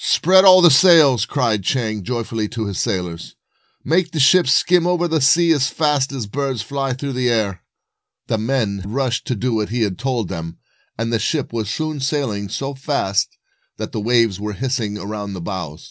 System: none